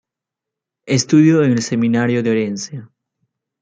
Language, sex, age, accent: Spanish, male, 19-29, Andino-Pacífico: Colombia, Perú, Ecuador, oeste de Bolivia y Venezuela andina